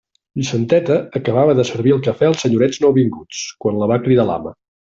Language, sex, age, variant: Catalan, male, 40-49, Central